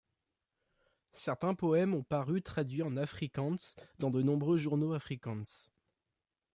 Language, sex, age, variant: French, male, under 19, Français de métropole